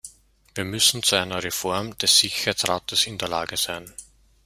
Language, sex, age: German, male, 19-29